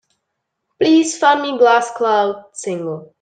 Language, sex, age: English, female, 19-29